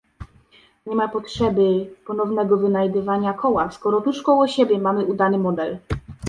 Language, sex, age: Polish, female, 19-29